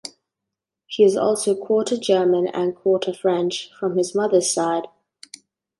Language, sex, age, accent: English, female, under 19, Australian English